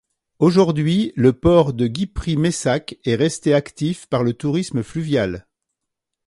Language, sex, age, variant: French, male, 60-69, Français de métropole